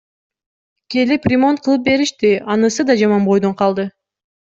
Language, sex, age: Kyrgyz, female, 19-29